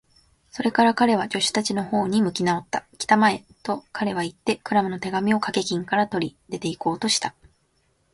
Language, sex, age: Japanese, female, 19-29